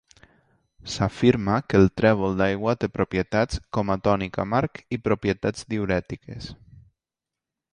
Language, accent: Catalan, valencià